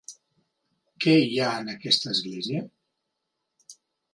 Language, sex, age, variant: Catalan, male, 40-49, Central